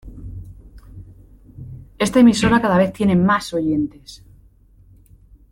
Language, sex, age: Spanish, female, 30-39